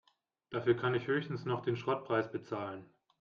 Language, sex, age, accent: German, male, 19-29, Deutschland Deutsch